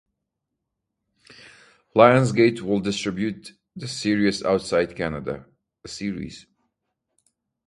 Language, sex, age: English, male, 19-29